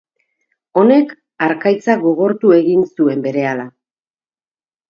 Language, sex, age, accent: Basque, female, 50-59, Mendebalekoa (Araba, Bizkaia, Gipuzkoako mendebaleko herri batzuk)